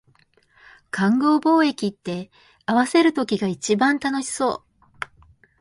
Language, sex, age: Japanese, female, 19-29